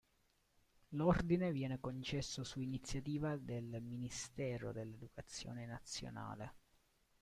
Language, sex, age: Italian, male, 19-29